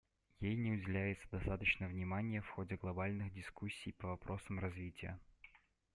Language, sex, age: Russian, male, 19-29